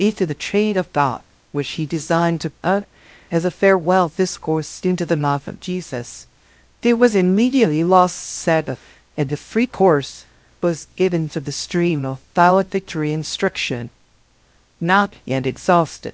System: TTS, VITS